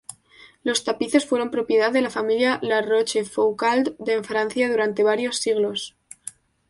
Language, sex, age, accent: Spanish, female, 19-29, España: Centro-Sur peninsular (Madrid, Toledo, Castilla-La Mancha)